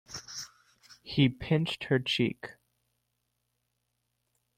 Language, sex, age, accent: English, male, 19-29, United States English